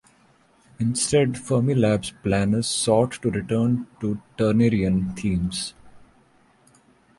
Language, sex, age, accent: English, male, 30-39, India and South Asia (India, Pakistan, Sri Lanka)